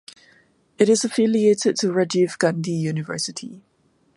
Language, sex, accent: English, female, Singaporean English